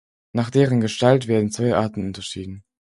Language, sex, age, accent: German, male, under 19, Deutschland Deutsch